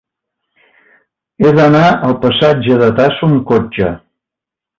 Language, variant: Catalan, Central